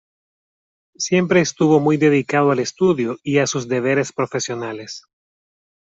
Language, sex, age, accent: Spanish, male, 30-39, América central